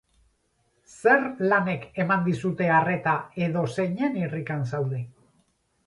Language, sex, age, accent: Basque, male, 50-59, Mendebalekoa (Araba, Bizkaia, Gipuzkoako mendebaleko herri batzuk)